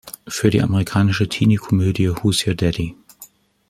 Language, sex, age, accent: German, male, 40-49, Deutschland Deutsch